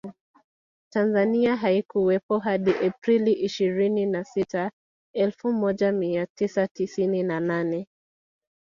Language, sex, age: Swahili, female, 19-29